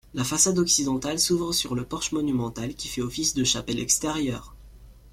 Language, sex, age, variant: French, male, under 19, Français du nord de l'Afrique